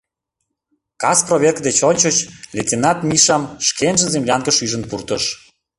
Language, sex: Mari, male